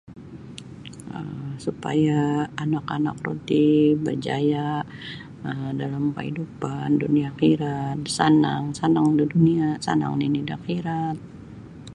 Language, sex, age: Sabah Bisaya, female, 60-69